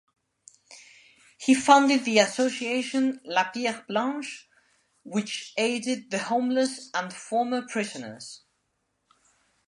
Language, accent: English, England English